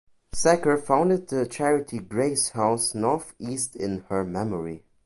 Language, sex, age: English, male, under 19